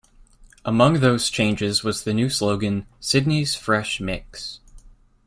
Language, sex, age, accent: English, male, 19-29, United States English